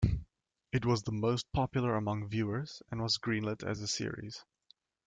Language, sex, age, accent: English, male, 19-29, United States English